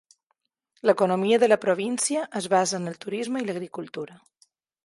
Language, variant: Catalan, Balear